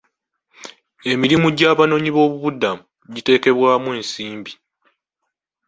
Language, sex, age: Ganda, male, 19-29